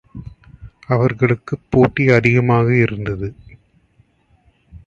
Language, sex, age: Tamil, male, 30-39